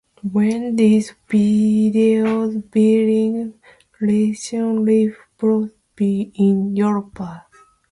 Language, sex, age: English, female, 30-39